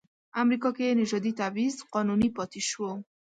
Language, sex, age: Pashto, female, 19-29